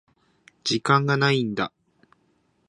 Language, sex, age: Japanese, male, 19-29